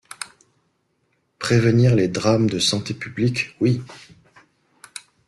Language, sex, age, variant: French, male, 50-59, Français de métropole